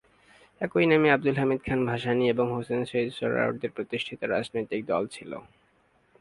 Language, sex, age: Bengali, male, 19-29